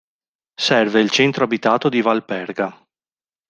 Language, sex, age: Italian, male, 40-49